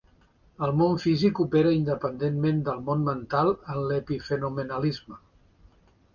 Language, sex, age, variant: Catalan, male, 60-69, Central